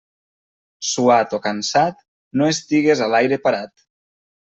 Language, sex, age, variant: Catalan, male, 19-29, Nord-Occidental